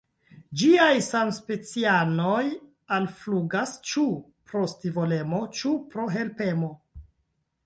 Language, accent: Esperanto, Internacia